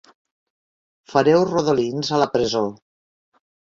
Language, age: Catalan, 60-69